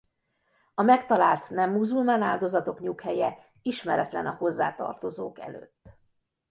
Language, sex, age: Hungarian, female, 50-59